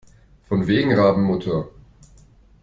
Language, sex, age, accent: German, male, 30-39, Deutschland Deutsch